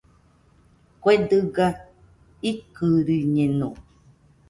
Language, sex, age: Nüpode Huitoto, female, 40-49